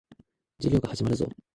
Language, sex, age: Japanese, male, 19-29